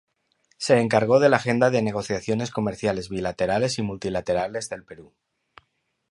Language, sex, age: Spanish, male, 40-49